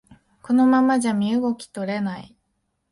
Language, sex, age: Japanese, female, 19-29